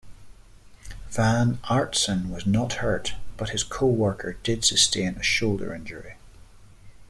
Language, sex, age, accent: English, male, 40-49, Irish English